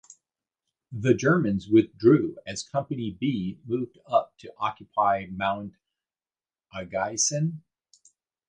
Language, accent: English, United States English